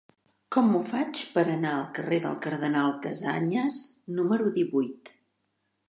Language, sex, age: Catalan, female, 50-59